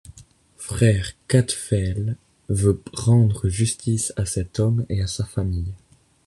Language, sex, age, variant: French, male, under 19, Français de métropole